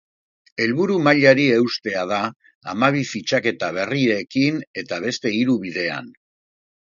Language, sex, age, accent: Basque, male, 50-59, Erdialdekoa edo Nafarra (Gipuzkoa, Nafarroa)